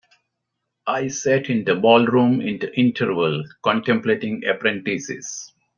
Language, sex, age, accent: English, male, 60-69, India and South Asia (India, Pakistan, Sri Lanka)